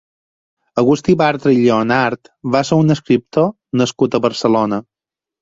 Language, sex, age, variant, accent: Catalan, male, 30-39, Balear, mallorquí